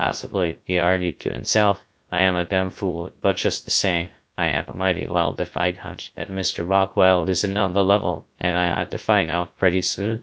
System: TTS, GlowTTS